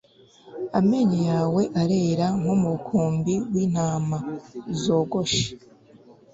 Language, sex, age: Kinyarwanda, female, under 19